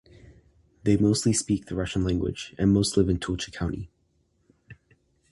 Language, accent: English, United States English